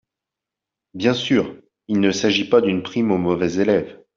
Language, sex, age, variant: French, male, 30-39, Français de métropole